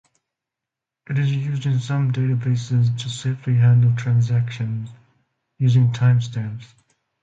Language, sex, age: English, male, 40-49